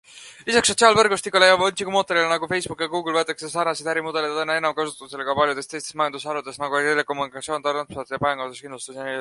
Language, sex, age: Estonian, male, 19-29